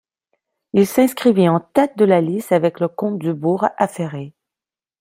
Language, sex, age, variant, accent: French, female, 40-49, Français d'Amérique du Nord, Français du Canada